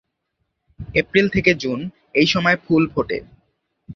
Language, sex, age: Bengali, male, under 19